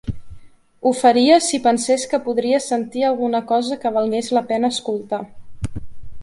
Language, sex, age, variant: Catalan, female, 19-29, Central